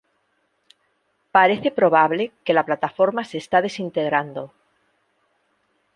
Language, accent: Spanish, España: Centro-Sur peninsular (Madrid, Toledo, Castilla-La Mancha)